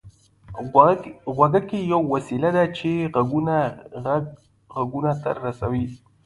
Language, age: Pashto, 19-29